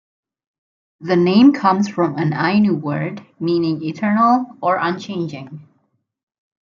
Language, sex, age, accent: English, female, 19-29, United States English